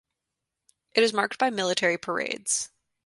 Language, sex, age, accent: English, female, 19-29, United States English